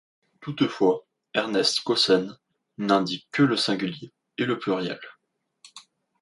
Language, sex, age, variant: French, male, 19-29, Français de métropole